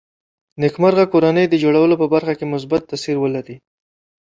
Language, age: Pashto, 19-29